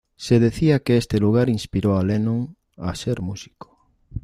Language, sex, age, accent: Spanish, male, 50-59, España: Norte peninsular (Asturias, Castilla y León, Cantabria, País Vasco, Navarra, Aragón, La Rioja, Guadalajara, Cuenca)